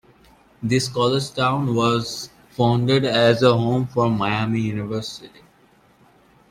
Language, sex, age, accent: English, male, under 19, United States English